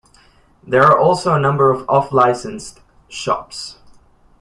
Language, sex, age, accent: English, male, 30-39, United States English